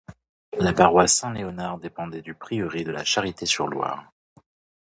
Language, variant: French, Français de métropole